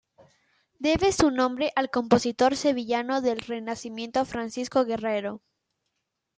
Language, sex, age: Spanish, female, 19-29